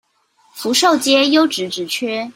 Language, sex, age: Chinese, female, 19-29